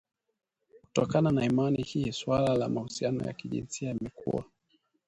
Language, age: Swahili, 19-29